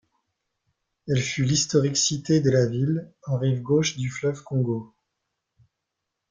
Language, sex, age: French, male, 40-49